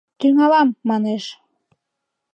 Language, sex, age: Mari, female, 19-29